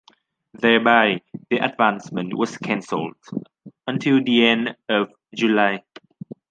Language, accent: English, United States English